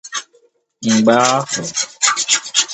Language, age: Igbo, 19-29